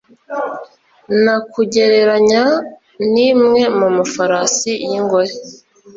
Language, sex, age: Kinyarwanda, female, 40-49